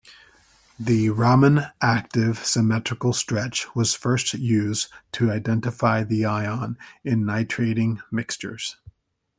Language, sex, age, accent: English, male, 30-39, United States English